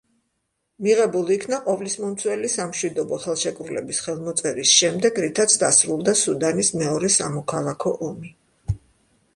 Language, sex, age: Georgian, female, 60-69